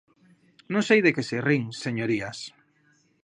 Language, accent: Galician, Normativo (estándar)